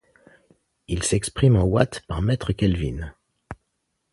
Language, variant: French, Français de métropole